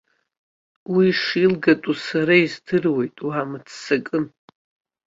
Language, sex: Abkhazian, female